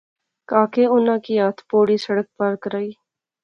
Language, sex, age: Pahari-Potwari, female, 19-29